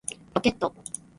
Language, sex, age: Japanese, female, 30-39